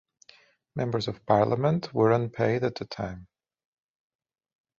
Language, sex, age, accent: English, male, 30-39, United States English